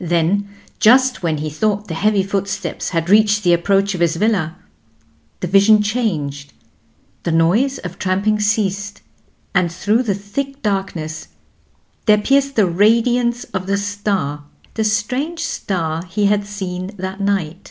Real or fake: real